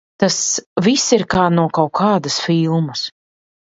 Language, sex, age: Latvian, female, 40-49